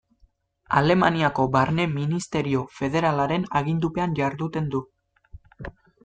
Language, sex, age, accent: Basque, male, 19-29, Mendebalekoa (Araba, Bizkaia, Gipuzkoako mendebaleko herri batzuk)